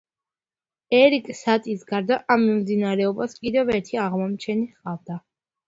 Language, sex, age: Georgian, female, under 19